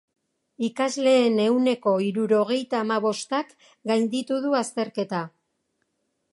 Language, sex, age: Basque, female, 60-69